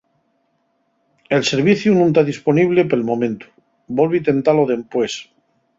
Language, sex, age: Asturian, male, 50-59